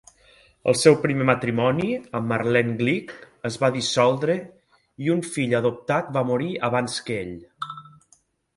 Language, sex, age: Catalan, male, 40-49